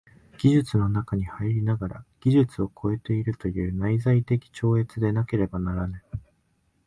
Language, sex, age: Japanese, male, 19-29